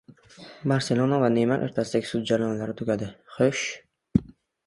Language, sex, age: Uzbek, male, under 19